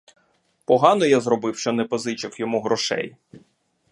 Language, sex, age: Ukrainian, male, 30-39